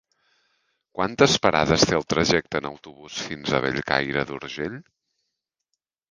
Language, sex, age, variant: Catalan, male, 30-39, Central